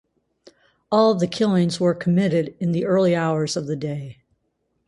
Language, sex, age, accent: English, female, 60-69, United States English